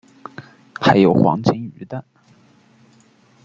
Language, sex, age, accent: Chinese, male, 19-29, 出生地：福建省